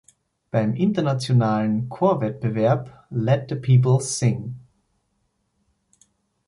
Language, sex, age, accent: German, male, 19-29, Österreichisches Deutsch